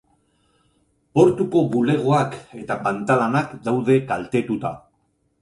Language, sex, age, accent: Basque, male, 50-59, Mendebalekoa (Araba, Bizkaia, Gipuzkoako mendebaleko herri batzuk)